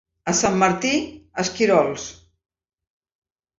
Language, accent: Catalan, Barceloní